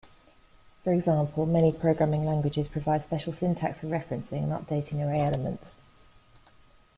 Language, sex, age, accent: English, female, 30-39, England English